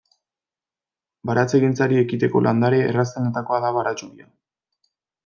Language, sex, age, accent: Basque, male, 19-29, Erdialdekoa edo Nafarra (Gipuzkoa, Nafarroa)